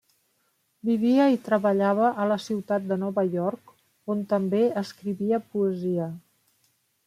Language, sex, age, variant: Catalan, female, 50-59, Central